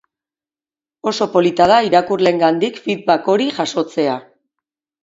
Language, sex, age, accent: Basque, female, 40-49, Mendebalekoa (Araba, Bizkaia, Gipuzkoako mendebaleko herri batzuk)